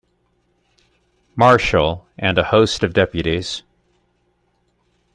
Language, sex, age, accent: English, male, 40-49, United States English